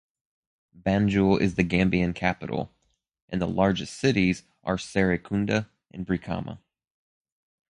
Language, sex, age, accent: English, male, 30-39, United States English